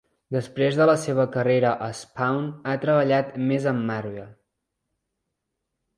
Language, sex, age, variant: Catalan, male, 19-29, Central